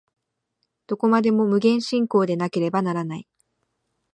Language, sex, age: Japanese, female, 19-29